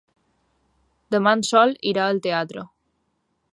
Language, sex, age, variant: Catalan, female, 19-29, Balear